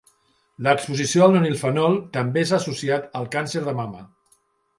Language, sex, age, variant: Catalan, male, 50-59, Central